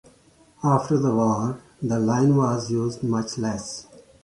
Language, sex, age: English, male, 40-49